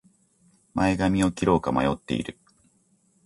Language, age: Japanese, 40-49